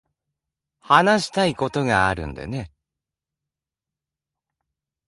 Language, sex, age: Japanese, male, 30-39